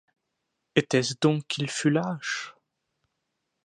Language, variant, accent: French, Français d'Europe, Français de Suisse